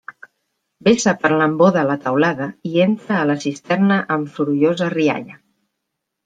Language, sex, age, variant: Catalan, female, 40-49, Central